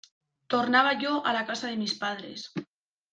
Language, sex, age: Spanish, female, 19-29